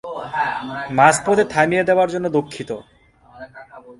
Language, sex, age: Bengali, male, 19-29